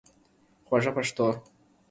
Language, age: Pashto, 19-29